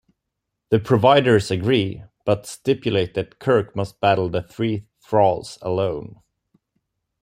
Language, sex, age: English, male, 19-29